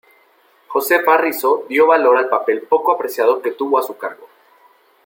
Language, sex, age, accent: Spanish, male, 19-29, México